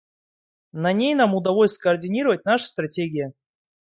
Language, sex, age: Russian, male, 19-29